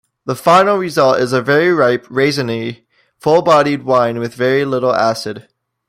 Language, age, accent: English, under 19, Canadian English